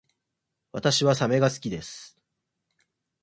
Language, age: Japanese, 19-29